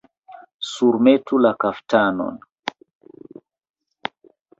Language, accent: Esperanto, Internacia